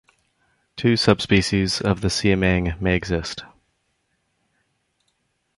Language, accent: English, United States English